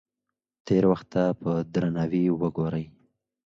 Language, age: Pashto, 19-29